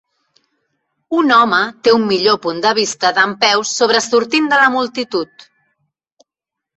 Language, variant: Catalan, Central